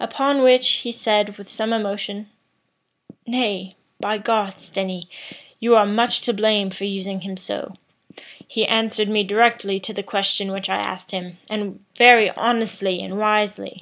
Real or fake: real